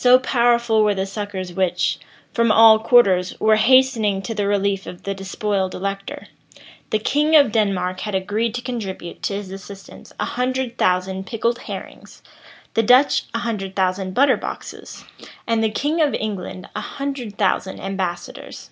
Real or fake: real